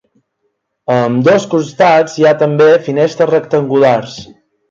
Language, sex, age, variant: Catalan, male, 19-29, Balear